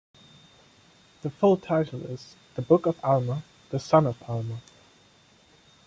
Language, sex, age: English, male, 19-29